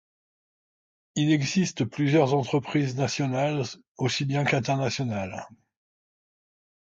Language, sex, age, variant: French, male, 60-69, Français de métropole